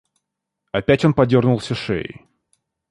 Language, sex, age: Russian, male, 19-29